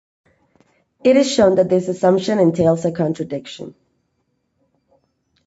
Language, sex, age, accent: English, female, 30-39, United States English